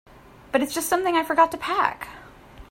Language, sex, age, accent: English, female, 30-39, United States English